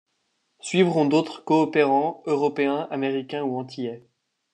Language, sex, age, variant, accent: French, male, under 19, Français d'Europe, Français de Suisse